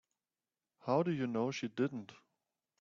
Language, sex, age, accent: English, male, 30-39, United States English